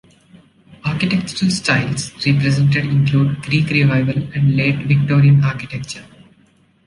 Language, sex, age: English, male, 19-29